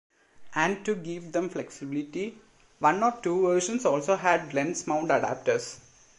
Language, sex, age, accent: English, male, 19-29, India and South Asia (India, Pakistan, Sri Lanka)